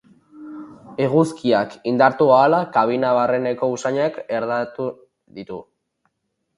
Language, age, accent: Basque, 19-29, Erdialdekoa edo Nafarra (Gipuzkoa, Nafarroa)